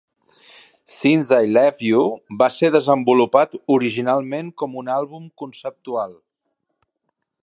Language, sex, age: Catalan, male, 50-59